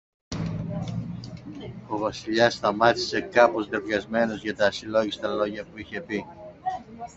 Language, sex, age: Greek, male, 40-49